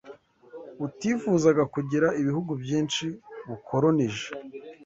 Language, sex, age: Kinyarwanda, male, 19-29